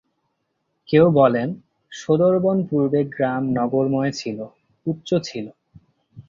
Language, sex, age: Bengali, male, 19-29